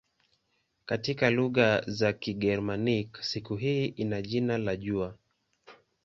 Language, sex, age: Swahili, male, 19-29